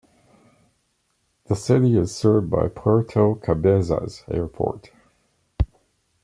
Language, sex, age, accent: English, male, 60-69, Canadian English